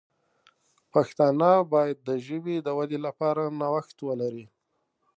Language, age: Pashto, 30-39